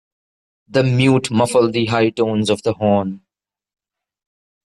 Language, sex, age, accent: English, male, 19-29, India and South Asia (India, Pakistan, Sri Lanka)